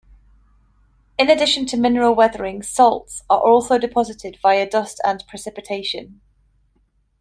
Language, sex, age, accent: English, male, 40-49, Scottish English